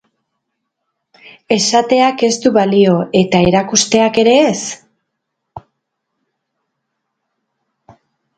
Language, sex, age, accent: Basque, female, 50-59, Mendebalekoa (Araba, Bizkaia, Gipuzkoako mendebaleko herri batzuk)